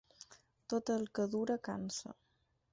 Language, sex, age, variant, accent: Catalan, female, 19-29, Balear, menorquí